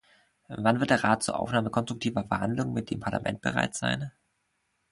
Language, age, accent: German, 19-29, Deutschland Deutsch